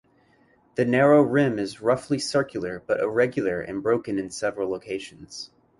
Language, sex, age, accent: English, male, 19-29, United States English